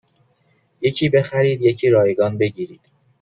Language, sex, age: Persian, male, 19-29